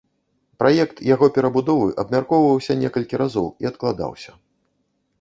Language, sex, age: Belarusian, male, 40-49